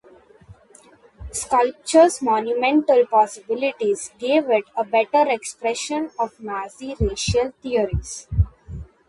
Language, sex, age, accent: English, female, under 19, India and South Asia (India, Pakistan, Sri Lanka)